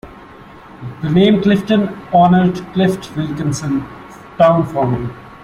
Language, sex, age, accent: English, male, 30-39, India and South Asia (India, Pakistan, Sri Lanka)